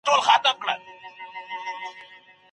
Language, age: Pashto, 30-39